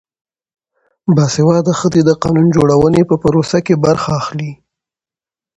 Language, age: Pashto, 19-29